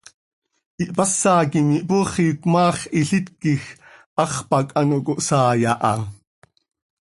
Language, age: Seri, 40-49